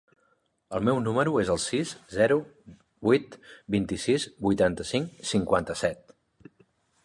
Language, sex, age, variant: Catalan, male, 30-39, Central